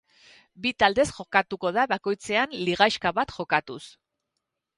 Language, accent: Basque, Erdialdekoa edo Nafarra (Gipuzkoa, Nafarroa)